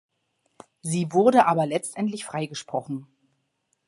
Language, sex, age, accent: German, female, 40-49, Deutschland Deutsch